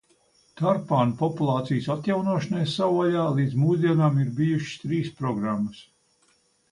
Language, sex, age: Latvian, male, 70-79